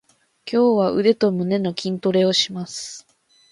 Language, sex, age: Japanese, female, 19-29